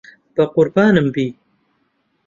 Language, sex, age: Central Kurdish, male, 19-29